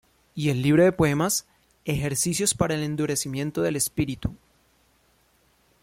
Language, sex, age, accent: Spanish, male, 30-39, Andino-Pacífico: Colombia, Perú, Ecuador, oeste de Bolivia y Venezuela andina